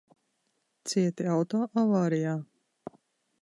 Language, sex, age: Latvian, female, 30-39